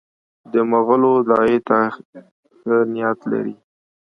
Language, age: Pashto, 30-39